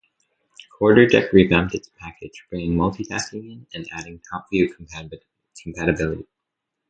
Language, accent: English, Canadian English